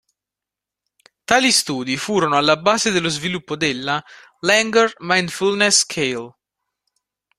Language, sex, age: Italian, male, 19-29